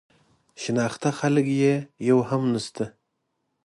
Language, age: Pashto, 19-29